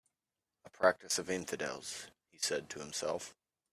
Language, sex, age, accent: English, male, 19-29, United States English